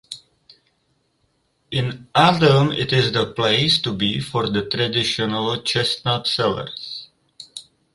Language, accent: English, United States English; England English